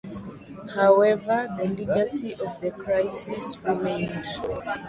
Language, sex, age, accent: English, female, 19-29, United States English